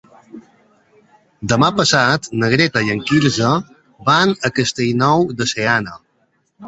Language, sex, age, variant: Catalan, male, 40-49, Balear